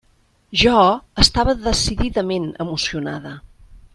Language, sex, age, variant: Catalan, female, 50-59, Central